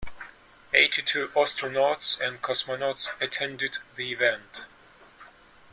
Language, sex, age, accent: English, male, 40-49, England English